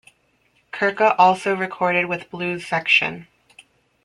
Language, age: English, 30-39